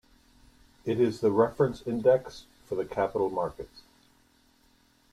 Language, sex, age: English, male, 50-59